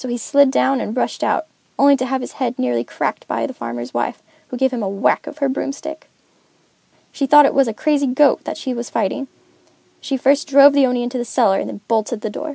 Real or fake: real